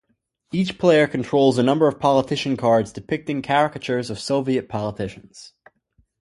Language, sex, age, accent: English, male, 19-29, United States English